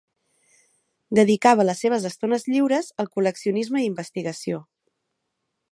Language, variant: Catalan, Central